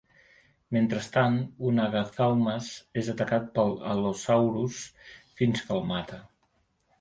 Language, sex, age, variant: Catalan, male, 50-59, Central